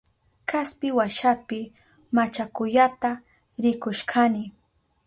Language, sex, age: Southern Pastaza Quechua, female, 19-29